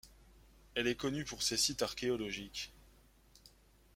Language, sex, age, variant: French, male, 30-39, Français de métropole